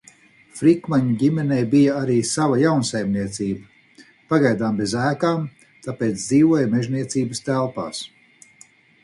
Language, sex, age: Latvian, male, 50-59